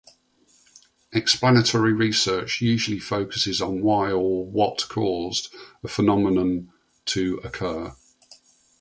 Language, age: English, 60-69